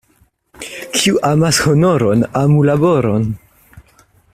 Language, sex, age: Esperanto, male, 19-29